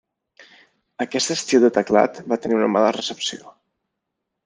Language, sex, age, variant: Catalan, male, 30-39, Balear